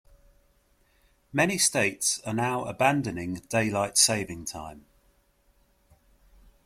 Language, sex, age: English, male, 50-59